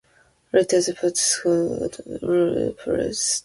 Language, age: English, 19-29